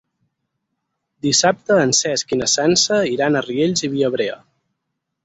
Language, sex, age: Catalan, male, 19-29